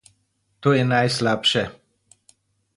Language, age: Slovenian, 50-59